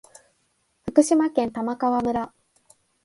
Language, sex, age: Japanese, female, 19-29